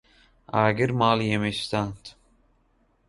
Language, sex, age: Central Kurdish, male, 19-29